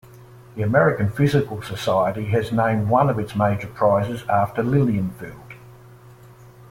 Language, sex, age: English, male, 50-59